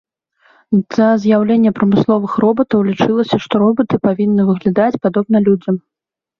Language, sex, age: Belarusian, female, 19-29